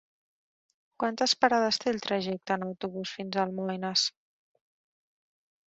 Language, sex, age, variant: Catalan, female, 30-39, Central